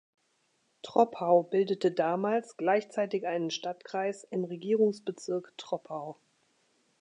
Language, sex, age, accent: German, female, 50-59, Deutschland Deutsch